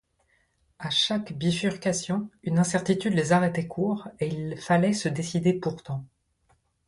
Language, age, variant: French, 30-39, Français de métropole